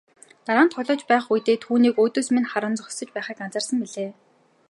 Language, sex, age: Mongolian, female, 19-29